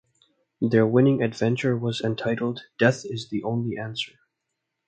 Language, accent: English, Canadian English; India and South Asia (India, Pakistan, Sri Lanka)